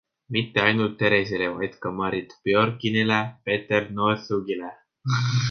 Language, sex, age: Estonian, male, 19-29